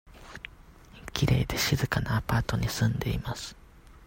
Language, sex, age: Japanese, male, 19-29